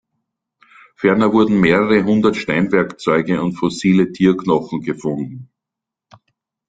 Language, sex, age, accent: German, male, 50-59, Österreichisches Deutsch